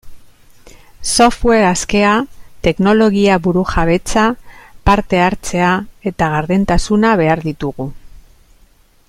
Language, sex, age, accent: Basque, female, 40-49, Mendebalekoa (Araba, Bizkaia, Gipuzkoako mendebaleko herri batzuk)